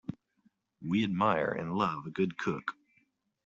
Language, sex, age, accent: English, male, 30-39, United States English